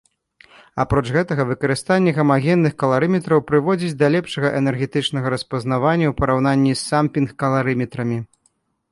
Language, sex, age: Belarusian, male, 30-39